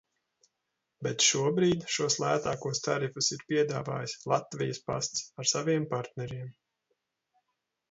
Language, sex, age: Latvian, male, 30-39